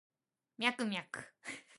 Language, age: Japanese, 19-29